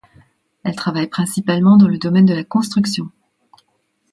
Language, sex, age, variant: French, female, 50-59, Français de métropole